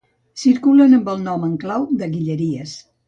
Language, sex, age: Catalan, female, 70-79